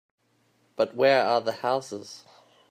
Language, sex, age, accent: English, male, 30-39, Australian English